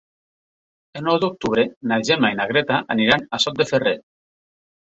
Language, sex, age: Catalan, male, 40-49